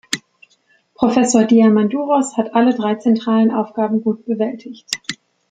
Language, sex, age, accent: German, female, 19-29, Deutschland Deutsch